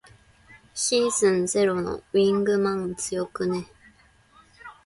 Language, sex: Japanese, female